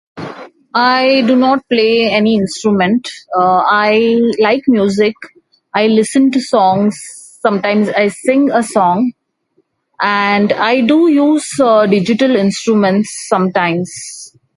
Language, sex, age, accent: English, female, 40-49, India and South Asia (India, Pakistan, Sri Lanka)